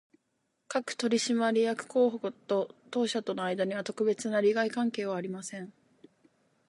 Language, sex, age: Japanese, female, 19-29